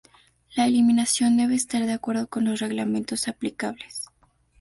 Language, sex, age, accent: Spanish, female, 19-29, México